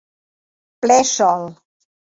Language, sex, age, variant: Catalan, female, 60-69, Central